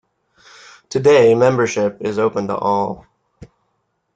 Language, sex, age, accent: English, male, 19-29, United States English